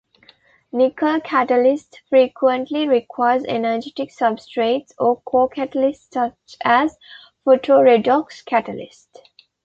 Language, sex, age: English, female, 19-29